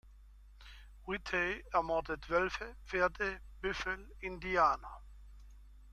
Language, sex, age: German, male, 50-59